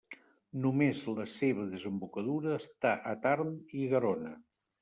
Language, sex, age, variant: Catalan, male, 60-69, Septentrional